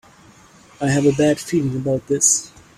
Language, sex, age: English, male, 19-29